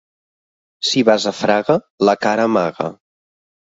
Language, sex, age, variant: Catalan, male, 30-39, Nord-Occidental